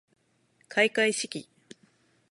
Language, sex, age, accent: Japanese, female, 19-29, 東京